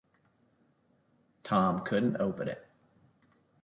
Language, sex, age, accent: English, male, 50-59, United States English